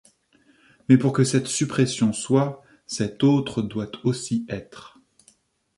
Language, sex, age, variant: French, male, 30-39, Français de métropole